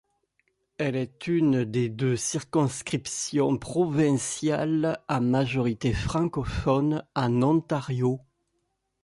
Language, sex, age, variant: French, male, 50-59, Français de métropole